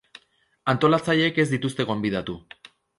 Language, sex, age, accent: Basque, male, 30-39, Erdialdekoa edo Nafarra (Gipuzkoa, Nafarroa)